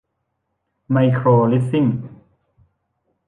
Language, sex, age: Thai, male, 19-29